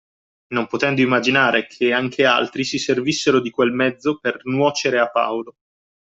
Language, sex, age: Italian, male, 30-39